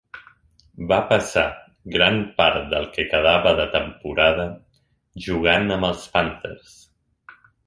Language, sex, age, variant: Catalan, male, 30-39, Central